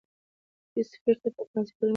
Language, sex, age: Pashto, female, 19-29